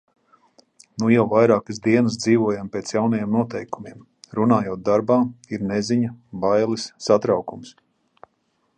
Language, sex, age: Latvian, male, 50-59